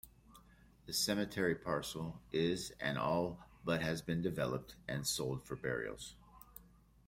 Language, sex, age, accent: English, male, 50-59, United States English